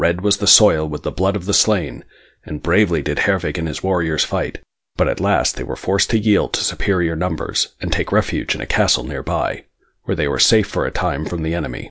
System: none